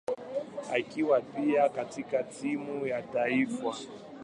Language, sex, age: Swahili, male, 19-29